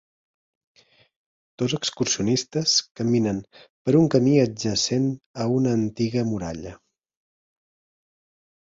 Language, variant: Catalan, Central